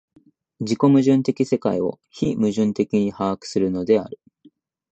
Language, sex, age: Japanese, male, 19-29